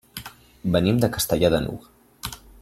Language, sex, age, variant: Catalan, male, under 19, Central